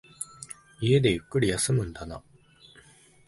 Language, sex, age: Japanese, male, 19-29